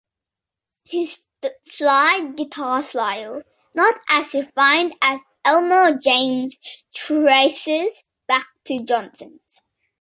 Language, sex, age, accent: English, male, under 19, Australian English